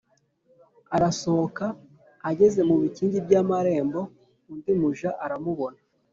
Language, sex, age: Kinyarwanda, male, 30-39